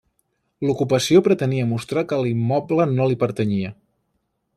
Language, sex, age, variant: Catalan, male, 19-29, Central